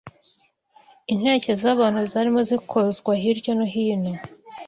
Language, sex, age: Kinyarwanda, female, 19-29